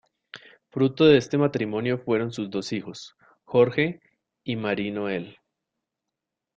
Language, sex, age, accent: Spanish, male, 19-29, Caribe: Cuba, Venezuela, Puerto Rico, República Dominicana, Panamá, Colombia caribeña, México caribeño, Costa del golfo de México